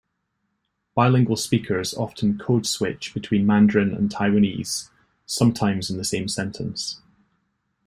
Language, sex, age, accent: English, male, 30-39, Scottish English